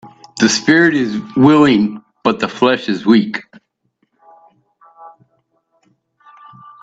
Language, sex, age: English, male, 40-49